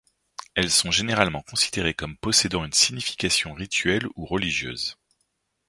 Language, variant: French, Français de métropole